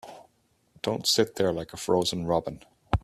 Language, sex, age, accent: English, male, 40-49, Irish English